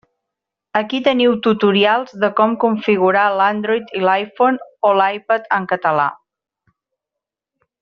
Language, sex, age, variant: Catalan, female, 40-49, Central